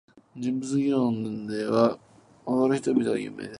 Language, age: Japanese, 19-29